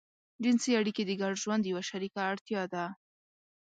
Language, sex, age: Pashto, female, 19-29